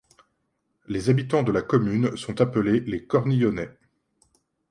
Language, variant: French, Français de métropole